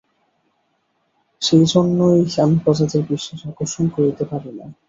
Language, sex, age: Bengali, male, 19-29